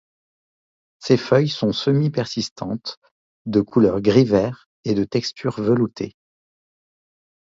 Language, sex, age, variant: French, male, 30-39, Français de métropole